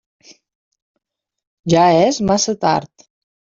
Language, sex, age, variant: Catalan, female, 30-39, Central